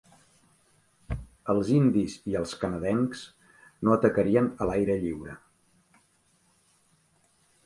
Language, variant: Catalan, Central